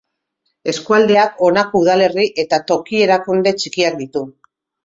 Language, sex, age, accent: Basque, female, 50-59, Mendebalekoa (Araba, Bizkaia, Gipuzkoako mendebaleko herri batzuk)